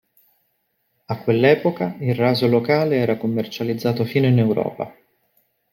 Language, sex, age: Italian, male, 30-39